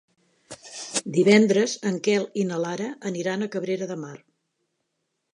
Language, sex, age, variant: Catalan, female, 70-79, Central